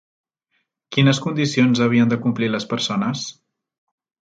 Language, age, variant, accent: Catalan, 30-39, Central, central